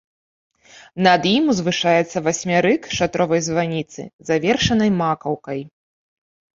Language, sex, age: Belarusian, female, 30-39